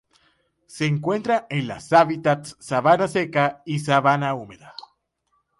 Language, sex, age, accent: Spanish, male, 19-29, Caribe: Cuba, Venezuela, Puerto Rico, República Dominicana, Panamá, Colombia caribeña, México caribeño, Costa del golfo de México